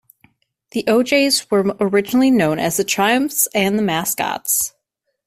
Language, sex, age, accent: English, female, 19-29, United States English